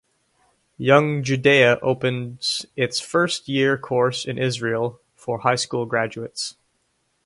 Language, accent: English, Canadian English